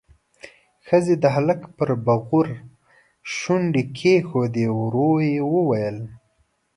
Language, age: Pashto, 19-29